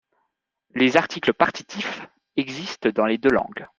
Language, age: French, 19-29